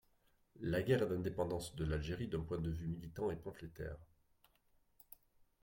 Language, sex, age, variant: French, male, 40-49, Français de métropole